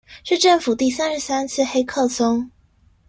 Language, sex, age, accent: Chinese, female, 19-29, 出生地：臺北市